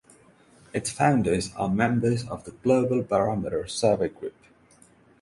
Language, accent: English, England English; India and South Asia (India, Pakistan, Sri Lanka)